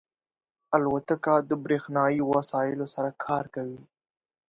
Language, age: Pashto, under 19